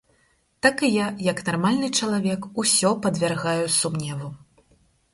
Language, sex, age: Belarusian, female, 30-39